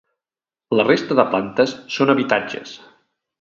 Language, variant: Catalan, Central